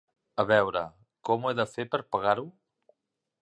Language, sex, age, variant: Catalan, male, 50-59, Central